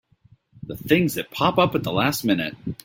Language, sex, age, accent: English, male, 30-39, United States English